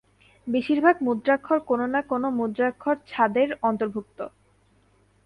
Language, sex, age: Bengali, female, 19-29